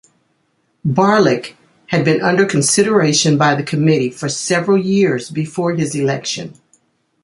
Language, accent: English, United States English